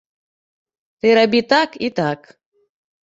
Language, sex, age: Belarusian, female, 30-39